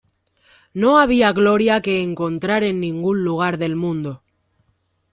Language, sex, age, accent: Spanish, female, 19-29, España: Centro-Sur peninsular (Madrid, Toledo, Castilla-La Mancha)